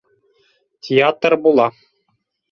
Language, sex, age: Bashkir, male, 30-39